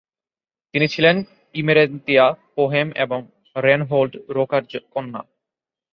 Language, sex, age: Bengali, male, under 19